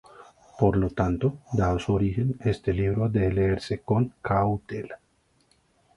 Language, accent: Spanish, Caribe: Cuba, Venezuela, Puerto Rico, República Dominicana, Panamá, Colombia caribeña, México caribeño, Costa del golfo de México